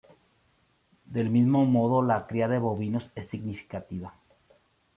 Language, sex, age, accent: Spanish, male, 19-29, México